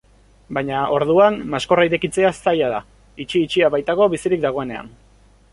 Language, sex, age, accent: Basque, male, 19-29, Erdialdekoa edo Nafarra (Gipuzkoa, Nafarroa)